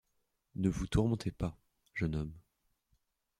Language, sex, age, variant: French, male, 19-29, Français de métropole